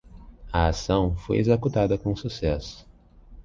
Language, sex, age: Portuguese, male, 19-29